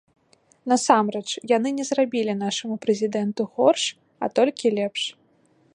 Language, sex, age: Belarusian, female, 19-29